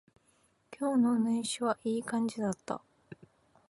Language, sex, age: Japanese, female, 30-39